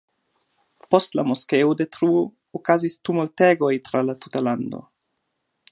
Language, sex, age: Esperanto, male, 30-39